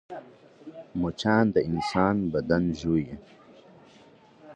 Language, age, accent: Pashto, 19-29, کندهارۍ لهجه